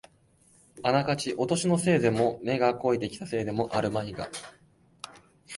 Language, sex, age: Japanese, male, 19-29